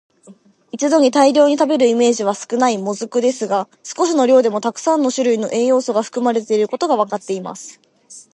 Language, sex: Japanese, female